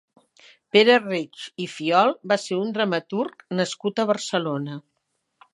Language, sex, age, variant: Catalan, female, 60-69, Central